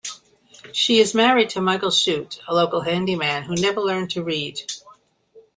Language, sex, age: English, female, 70-79